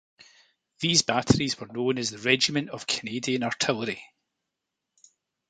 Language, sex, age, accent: English, male, 40-49, Scottish English